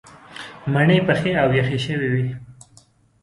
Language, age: Pashto, 30-39